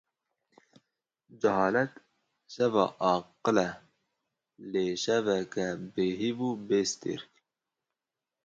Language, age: Kurdish, 19-29